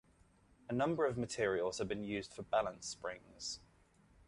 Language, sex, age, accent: English, male, 30-39, England English